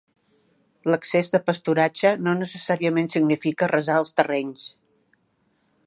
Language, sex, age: Catalan, female, 50-59